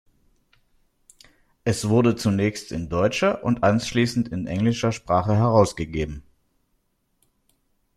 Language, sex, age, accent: German, male, 30-39, Deutschland Deutsch